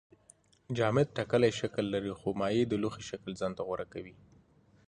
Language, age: Pashto, 30-39